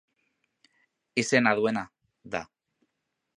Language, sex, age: Basque, male, under 19